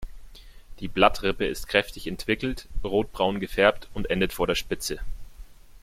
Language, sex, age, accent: German, male, 19-29, Deutschland Deutsch